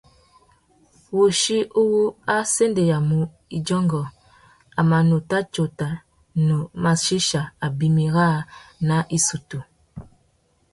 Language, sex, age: Tuki, female, 30-39